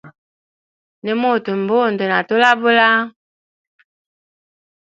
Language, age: Hemba, 19-29